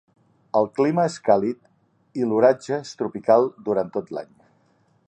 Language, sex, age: Catalan, male, 50-59